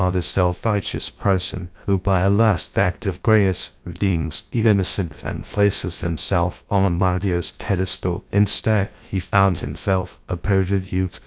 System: TTS, GlowTTS